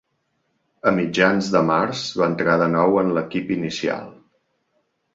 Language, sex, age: Catalan, male, 40-49